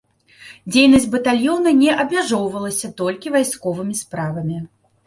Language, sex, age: Belarusian, female, 30-39